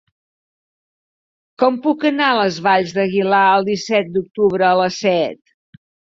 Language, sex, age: Catalan, female, 60-69